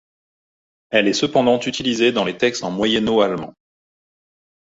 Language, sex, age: French, male, 30-39